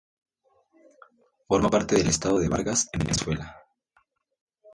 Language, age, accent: Spanish, 30-39, México